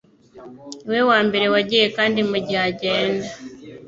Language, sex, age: Kinyarwanda, female, 30-39